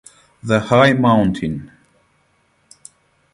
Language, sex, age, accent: English, male, 30-39, United States English; Australian English